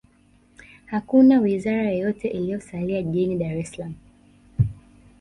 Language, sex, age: Swahili, female, 19-29